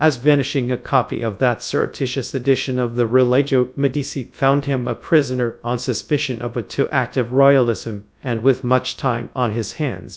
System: TTS, GradTTS